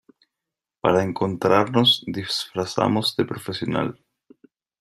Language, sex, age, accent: Spanish, male, 19-29, Caribe: Cuba, Venezuela, Puerto Rico, República Dominicana, Panamá, Colombia caribeña, México caribeño, Costa del golfo de México